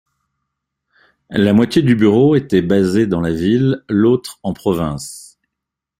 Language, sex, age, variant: French, male, 50-59, Français de métropole